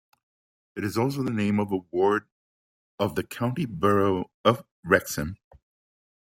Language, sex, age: English, male, 60-69